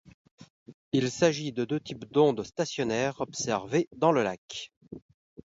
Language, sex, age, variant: French, male, 40-49, Français de métropole